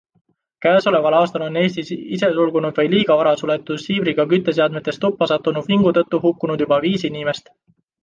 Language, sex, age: Estonian, male, 19-29